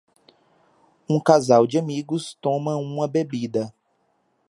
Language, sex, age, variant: Portuguese, male, 19-29, Portuguese (Brasil)